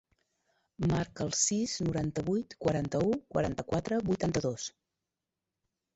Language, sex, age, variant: Catalan, female, 50-59, Central